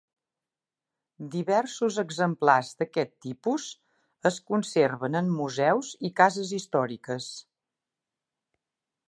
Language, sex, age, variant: Catalan, female, 50-59, Nord-Occidental